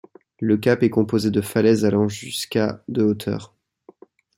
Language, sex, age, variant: French, male, 19-29, Français de métropole